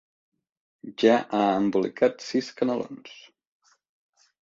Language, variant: Catalan, Central